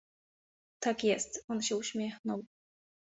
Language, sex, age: Polish, female, 30-39